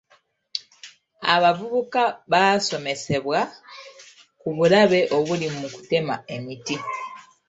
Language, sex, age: Ganda, female, 30-39